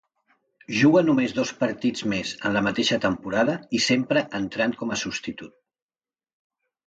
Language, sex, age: Catalan, male, 50-59